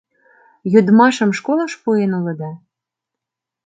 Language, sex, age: Mari, female, 30-39